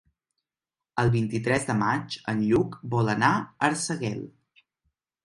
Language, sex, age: Catalan, male, 19-29